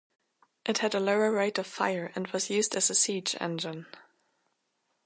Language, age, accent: English, under 19, United States English